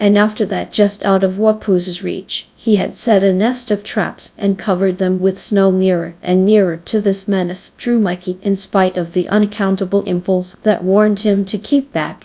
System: TTS, GradTTS